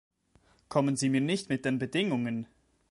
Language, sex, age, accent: German, male, 19-29, Schweizerdeutsch